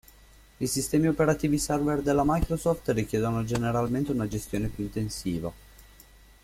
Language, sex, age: Italian, male, 19-29